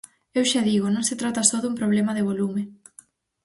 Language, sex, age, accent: Galician, female, 19-29, Normativo (estándar)